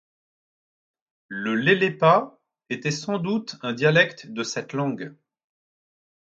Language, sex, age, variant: French, male, 40-49, Français de métropole